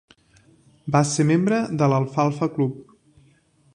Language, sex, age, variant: Catalan, male, 30-39, Central